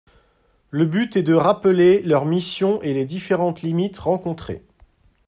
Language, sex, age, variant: French, male, 40-49, Français de métropole